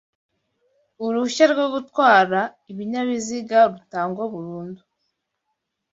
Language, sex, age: Kinyarwanda, female, 19-29